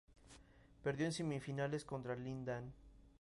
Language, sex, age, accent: Spanish, male, 19-29, México